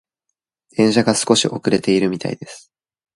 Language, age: Japanese, 19-29